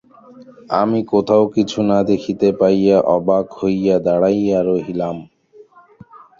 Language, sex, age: Bengali, male, 19-29